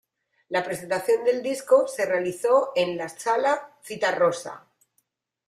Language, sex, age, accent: Spanish, female, 40-49, España: Sur peninsular (Andalucia, Extremadura, Murcia)